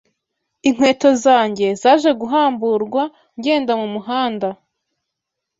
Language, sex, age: Kinyarwanda, female, 19-29